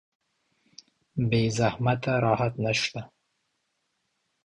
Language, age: Pashto, 30-39